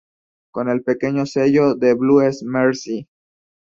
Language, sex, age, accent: Spanish, male, 19-29, México